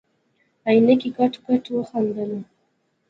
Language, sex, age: Pashto, female, under 19